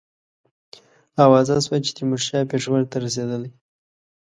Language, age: Pashto, 19-29